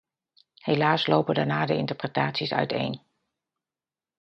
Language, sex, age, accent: Dutch, female, 50-59, Nederlands Nederlands